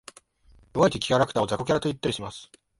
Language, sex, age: Japanese, male, 19-29